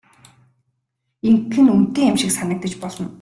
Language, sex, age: Mongolian, female, 19-29